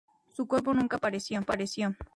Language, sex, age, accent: Spanish, female, 19-29, México